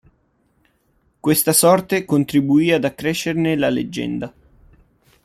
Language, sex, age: Italian, male, 19-29